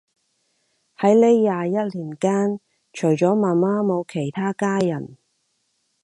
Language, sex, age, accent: Cantonese, female, 30-39, 广州音